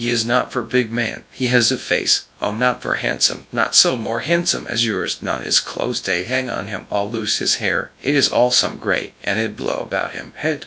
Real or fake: fake